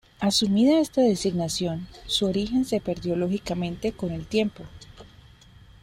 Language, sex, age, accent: Spanish, female, 19-29, Andino-Pacífico: Colombia, Perú, Ecuador, oeste de Bolivia y Venezuela andina